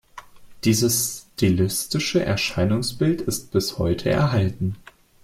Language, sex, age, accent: German, male, 19-29, Deutschland Deutsch